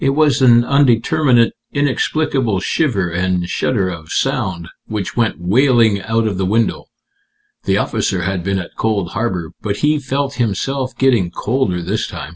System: none